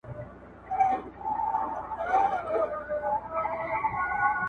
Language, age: Pashto, 30-39